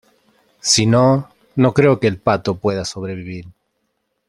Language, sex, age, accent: Spanish, male, 30-39, Rioplatense: Argentina, Uruguay, este de Bolivia, Paraguay